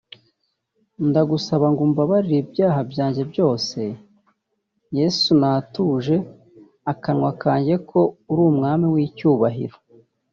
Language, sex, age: Kinyarwanda, male, 30-39